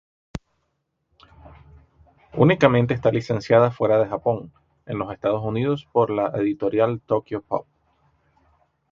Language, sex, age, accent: Spanish, male, 30-39, Andino-Pacífico: Colombia, Perú, Ecuador, oeste de Bolivia y Venezuela andina